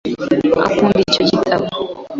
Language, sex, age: Kinyarwanda, female, 19-29